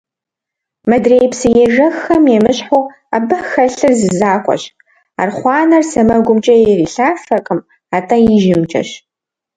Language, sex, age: Kabardian, female, 19-29